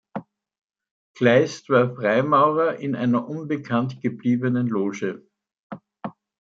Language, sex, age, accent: German, male, 70-79, Österreichisches Deutsch